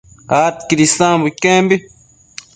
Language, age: Matsés, under 19